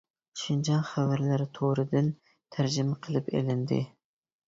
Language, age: Uyghur, 30-39